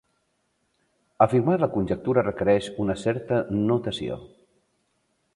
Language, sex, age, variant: Catalan, male, 40-49, Nord-Occidental